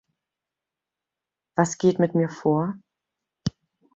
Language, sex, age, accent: German, female, 30-39, Deutschland Deutsch